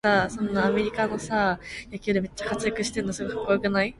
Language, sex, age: Korean, female, 19-29